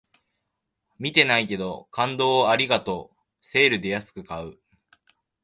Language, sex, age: Japanese, male, under 19